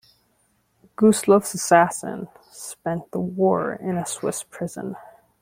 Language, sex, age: English, female, 30-39